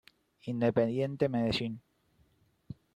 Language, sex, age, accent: Spanish, male, 19-29, Rioplatense: Argentina, Uruguay, este de Bolivia, Paraguay